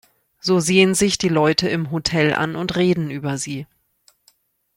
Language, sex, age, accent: German, female, 40-49, Deutschland Deutsch